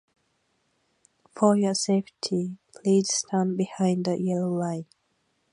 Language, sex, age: Japanese, female, 19-29